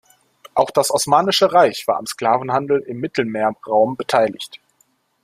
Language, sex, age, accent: German, male, 30-39, Deutschland Deutsch